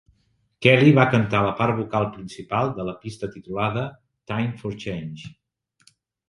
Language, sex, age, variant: Catalan, male, 50-59, Central